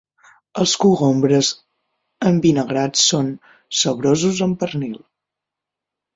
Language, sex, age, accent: Catalan, female, 19-29, central; septentrional